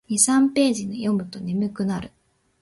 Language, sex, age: Japanese, female, under 19